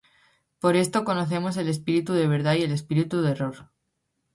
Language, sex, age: Spanish, female, 19-29